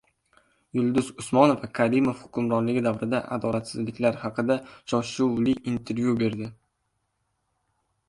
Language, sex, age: Uzbek, male, under 19